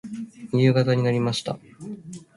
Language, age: Japanese, under 19